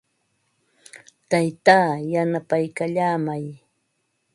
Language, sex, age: Ambo-Pasco Quechua, female, 60-69